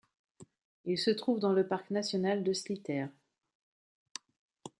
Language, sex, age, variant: French, female, 40-49, Français de métropole